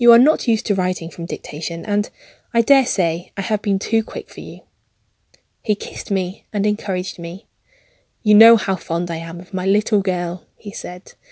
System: none